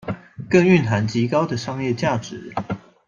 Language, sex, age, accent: Chinese, male, 19-29, 出生地：高雄市